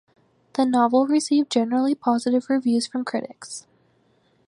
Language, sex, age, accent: English, female, 19-29, United States English